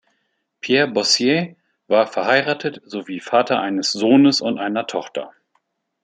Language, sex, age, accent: German, male, 50-59, Deutschland Deutsch